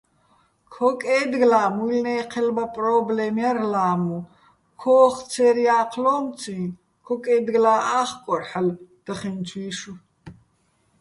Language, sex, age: Bats, female, 70-79